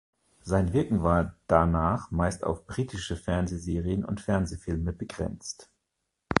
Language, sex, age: German, male, 40-49